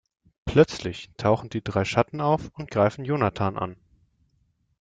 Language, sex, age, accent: German, male, 19-29, Deutschland Deutsch